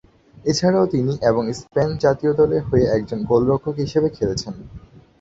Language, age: Bengali, 19-29